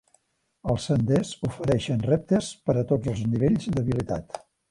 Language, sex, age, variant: Catalan, male, 60-69, Central